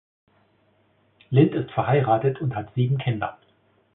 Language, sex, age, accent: German, male, 30-39, Deutschland Deutsch